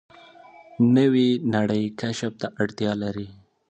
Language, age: Pashto, 19-29